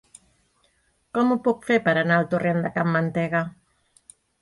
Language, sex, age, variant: Catalan, female, 60-69, Central